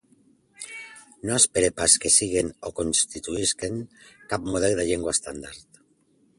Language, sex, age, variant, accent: Catalan, male, 50-59, Central, central